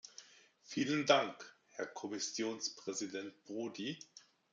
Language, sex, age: German, male, 50-59